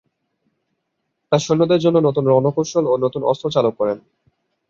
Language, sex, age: Bengali, male, 19-29